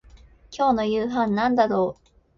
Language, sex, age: Japanese, female, 19-29